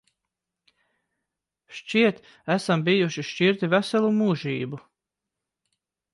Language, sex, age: Latvian, male, 30-39